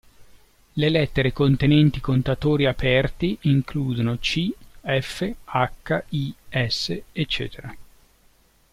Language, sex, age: Italian, male, 40-49